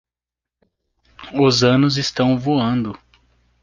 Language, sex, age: Portuguese, male, 30-39